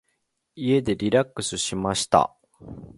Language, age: Japanese, 40-49